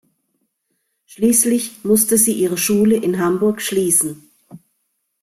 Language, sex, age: German, female, 50-59